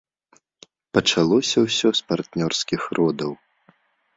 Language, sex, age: Belarusian, male, 19-29